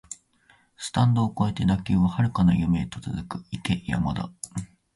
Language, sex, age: Japanese, male, 19-29